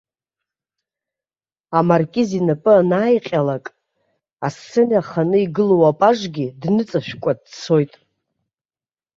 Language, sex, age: Abkhazian, female, 30-39